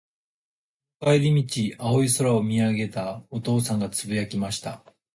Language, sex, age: Japanese, male, 19-29